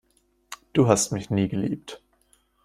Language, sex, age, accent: German, male, 19-29, Deutschland Deutsch